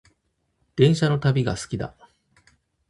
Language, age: Japanese, 40-49